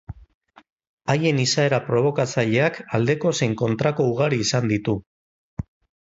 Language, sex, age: Basque, male, 40-49